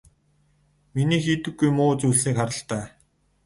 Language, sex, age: Mongolian, male, 19-29